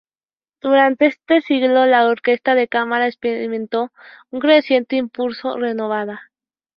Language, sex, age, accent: Spanish, female, 19-29, México